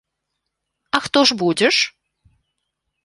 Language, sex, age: Belarusian, female, 40-49